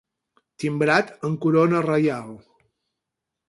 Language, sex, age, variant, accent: Catalan, male, 50-59, Balear, menorquí